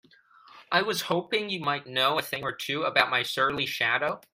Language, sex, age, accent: English, male, under 19, Canadian English